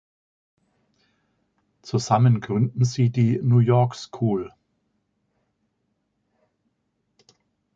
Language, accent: German, Deutschland Deutsch